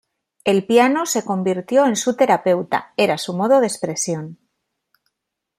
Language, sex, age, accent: Spanish, female, 40-49, España: Norte peninsular (Asturias, Castilla y León, Cantabria, País Vasco, Navarra, Aragón, La Rioja, Guadalajara, Cuenca)